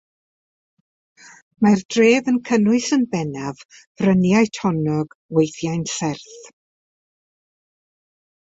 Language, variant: Welsh, South-Western Welsh